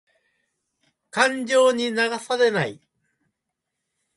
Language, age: Japanese, 70-79